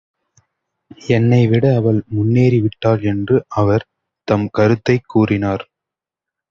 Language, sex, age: Tamil, male, 19-29